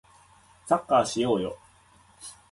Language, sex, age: Japanese, male, 30-39